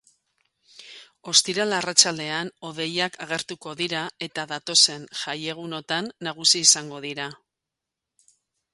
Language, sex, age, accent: Basque, female, 40-49, Mendebalekoa (Araba, Bizkaia, Gipuzkoako mendebaleko herri batzuk)